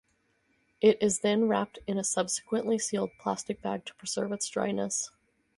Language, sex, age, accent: English, female, 30-39, United States English